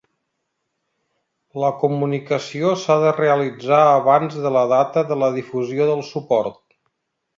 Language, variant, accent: Catalan, Nord-Occidental, nord-occidental